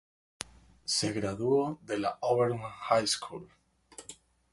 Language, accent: Spanish, Caribe: Cuba, Venezuela, Puerto Rico, República Dominicana, Panamá, Colombia caribeña, México caribeño, Costa del golfo de México